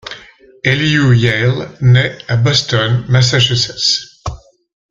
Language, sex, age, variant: French, male, 50-59, Français de métropole